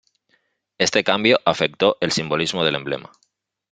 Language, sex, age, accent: Spanish, male, 30-39, España: Norte peninsular (Asturias, Castilla y León, Cantabria, País Vasco, Navarra, Aragón, La Rioja, Guadalajara, Cuenca)